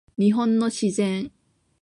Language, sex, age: Japanese, male, 19-29